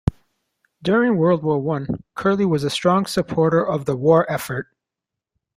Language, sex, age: English, male, 40-49